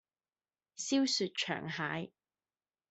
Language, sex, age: Cantonese, female, 19-29